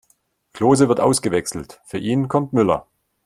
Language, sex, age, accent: German, male, 40-49, Deutschland Deutsch